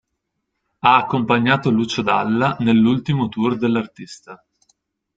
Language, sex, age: Italian, male, 19-29